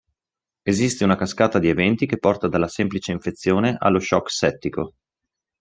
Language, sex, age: Italian, male, 30-39